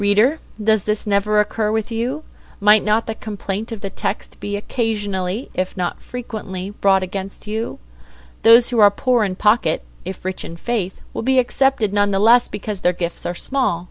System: none